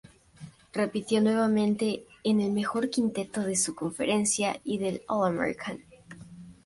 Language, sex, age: Spanish, female, under 19